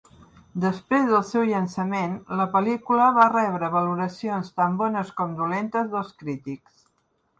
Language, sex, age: Catalan, female, 60-69